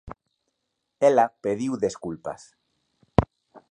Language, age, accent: Galician, 30-39, Normativo (estándar)